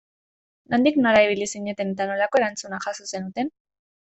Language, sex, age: Basque, female, 19-29